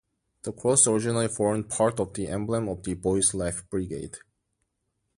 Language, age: English, 19-29